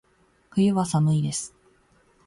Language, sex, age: Japanese, female, 19-29